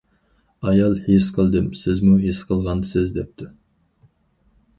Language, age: Uyghur, 19-29